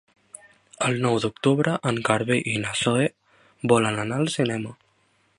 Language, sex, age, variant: Catalan, male, 19-29, Central